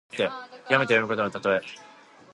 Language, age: Japanese, 19-29